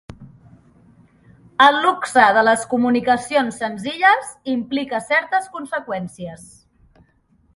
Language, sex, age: Catalan, female, 30-39